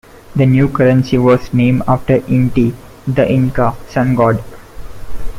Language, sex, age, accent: English, male, 19-29, India and South Asia (India, Pakistan, Sri Lanka)